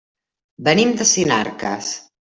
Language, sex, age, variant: Catalan, female, 50-59, Central